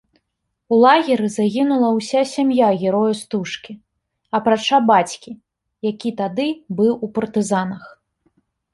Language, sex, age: Belarusian, female, 30-39